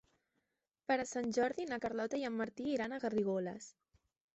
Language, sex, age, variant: Catalan, female, 19-29, Central